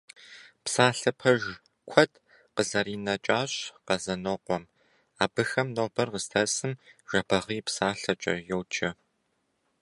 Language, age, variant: Kabardian, 19-29, Адыгэбзэ (Къэбэрдей, Кирил, псоми зэдай)